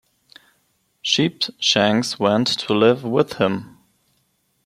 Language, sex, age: English, male, 19-29